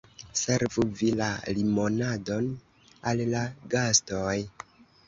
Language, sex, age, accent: Esperanto, female, 19-29, Internacia